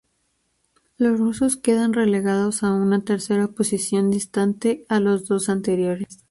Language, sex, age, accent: Spanish, female, 19-29, México